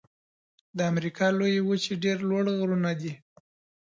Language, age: Pashto, 30-39